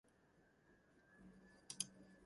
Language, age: English, 19-29